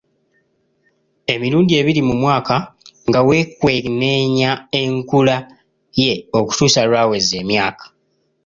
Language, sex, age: Ganda, male, 19-29